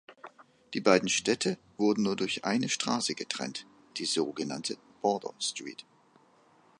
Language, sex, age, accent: German, male, 50-59, Deutschland Deutsch